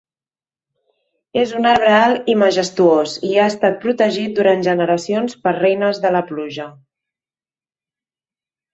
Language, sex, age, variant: Catalan, female, 30-39, Central